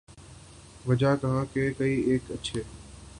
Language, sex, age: Urdu, male, 19-29